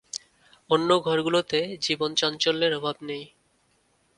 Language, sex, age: Bengali, male, 19-29